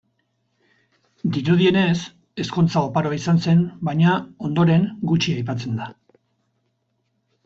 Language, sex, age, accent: Basque, male, 50-59, Erdialdekoa edo Nafarra (Gipuzkoa, Nafarroa)